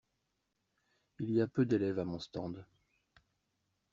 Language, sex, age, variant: French, male, 50-59, Français de métropole